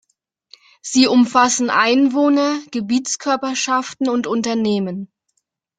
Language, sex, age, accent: German, female, 19-29, Deutschland Deutsch